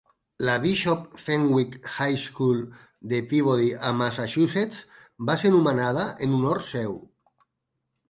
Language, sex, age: Catalan, male, 50-59